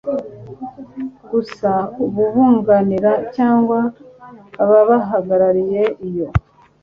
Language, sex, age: Kinyarwanda, female, 30-39